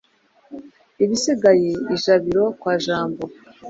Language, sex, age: Kinyarwanda, female, 30-39